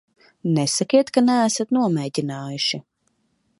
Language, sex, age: Latvian, female, 19-29